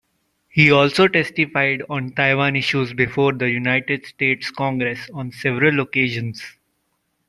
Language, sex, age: English, male, 30-39